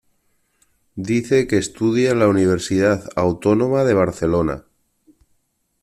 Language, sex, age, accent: Spanish, male, 40-49, España: Norte peninsular (Asturias, Castilla y León, Cantabria, País Vasco, Navarra, Aragón, La Rioja, Guadalajara, Cuenca)